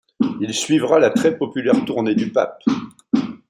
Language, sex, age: French, male, 60-69